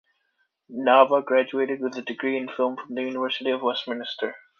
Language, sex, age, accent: English, male, 19-29, United States English